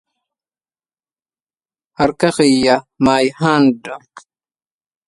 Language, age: Arabic, 19-29